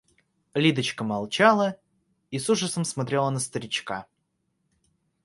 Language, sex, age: Russian, male, under 19